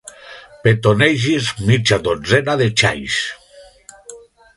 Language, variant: Catalan, Nord-Occidental